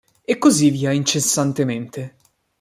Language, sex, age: Italian, male, 19-29